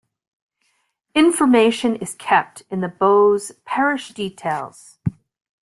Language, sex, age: English, female, 60-69